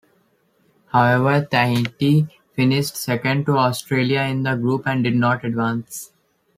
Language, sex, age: English, male, 19-29